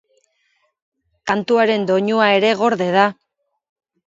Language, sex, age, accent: Basque, female, 40-49, Erdialdekoa edo Nafarra (Gipuzkoa, Nafarroa)